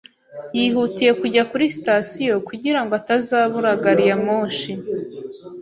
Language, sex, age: Kinyarwanda, female, 19-29